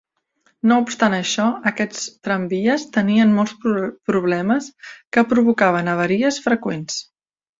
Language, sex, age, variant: Catalan, female, 30-39, Central